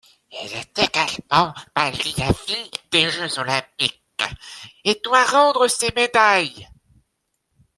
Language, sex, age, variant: French, male, 19-29, Français de métropole